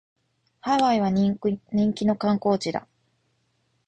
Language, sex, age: Japanese, female, 30-39